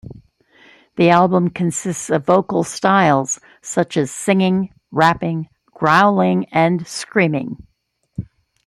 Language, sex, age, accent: English, female, 60-69, United States English